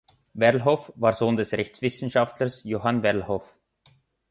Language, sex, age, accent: German, male, 19-29, Schweizerdeutsch